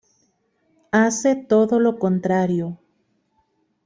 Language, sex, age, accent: Spanish, female, 40-49, América central